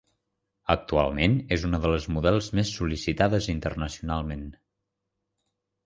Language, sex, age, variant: Catalan, male, under 19, Central